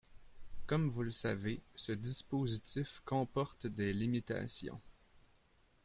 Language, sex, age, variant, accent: French, male, 30-39, Français d'Amérique du Nord, Français du Canada